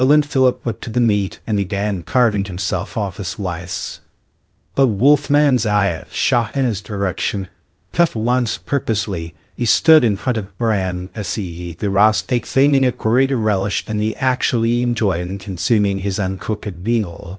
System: TTS, VITS